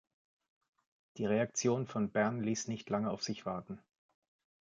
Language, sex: German, male